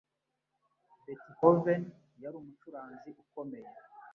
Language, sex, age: Kinyarwanda, male, 30-39